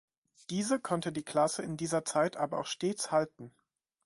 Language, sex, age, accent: German, male, 19-29, Deutschland Deutsch